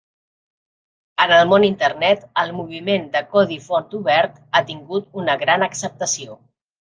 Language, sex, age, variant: Catalan, female, 40-49, Central